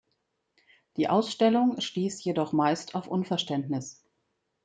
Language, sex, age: German, female, 50-59